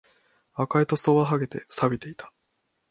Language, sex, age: Japanese, male, 19-29